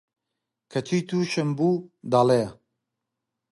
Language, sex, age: Central Kurdish, male, 30-39